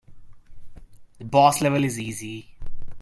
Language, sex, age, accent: English, male, 19-29, India and South Asia (India, Pakistan, Sri Lanka)